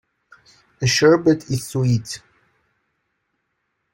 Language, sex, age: English, male, 19-29